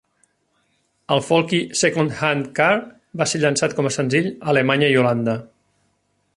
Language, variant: Catalan, Central